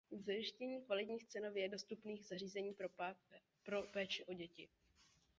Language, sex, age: Czech, male, 19-29